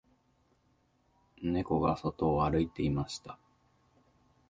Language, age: Japanese, 19-29